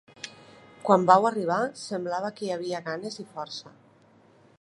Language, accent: Catalan, valencià